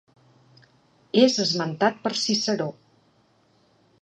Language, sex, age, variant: Catalan, female, 50-59, Central